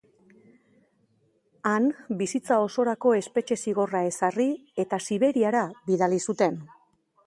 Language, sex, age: Basque, female, 50-59